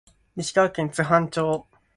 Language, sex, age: Japanese, male, 19-29